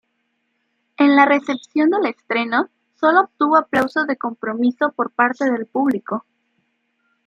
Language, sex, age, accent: Spanish, female, under 19, México